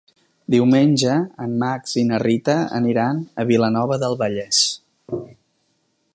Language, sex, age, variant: Catalan, male, 50-59, Central